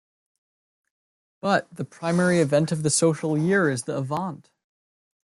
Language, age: English, 19-29